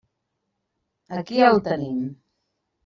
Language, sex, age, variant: Catalan, female, 30-39, Central